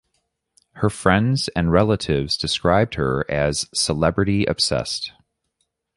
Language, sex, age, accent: English, male, 30-39, United States English